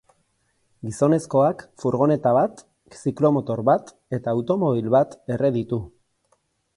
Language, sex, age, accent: Basque, male, 40-49, Erdialdekoa edo Nafarra (Gipuzkoa, Nafarroa)